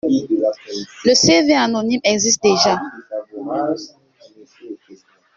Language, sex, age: French, female, 19-29